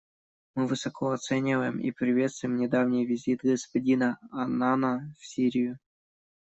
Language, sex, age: Russian, male, 19-29